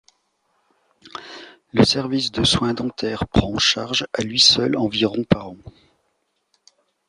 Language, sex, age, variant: French, male, 50-59, Français de métropole